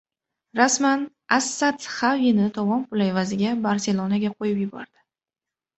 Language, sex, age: Uzbek, female, 19-29